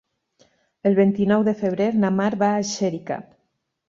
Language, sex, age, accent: Catalan, female, 50-59, valencià